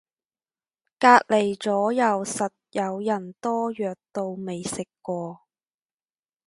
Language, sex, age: Cantonese, female, 19-29